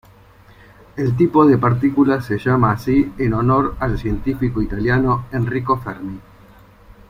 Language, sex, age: Spanish, male, 50-59